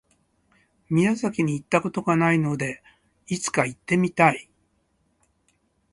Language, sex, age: Japanese, male, 60-69